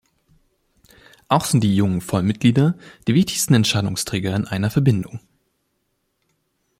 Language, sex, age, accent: German, male, 19-29, Deutschland Deutsch